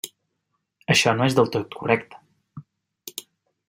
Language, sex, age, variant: Catalan, male, 30-39, Central